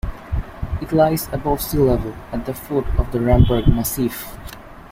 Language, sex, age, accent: English, male, under 19, United States English